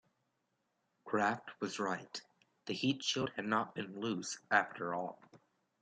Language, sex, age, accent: English, male, under 19, United States English